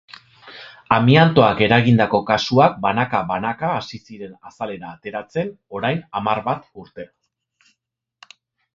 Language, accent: Basque, Erdialdekoa edo Nafarra (Gipuzkoa, Nafarroa)